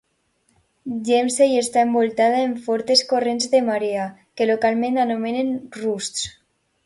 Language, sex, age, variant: Catalan, female, under 19, Alacantí